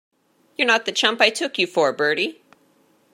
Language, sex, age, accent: English, female, 19-29, Canadian English